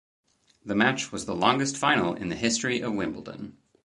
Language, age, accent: English, 30-39, United States English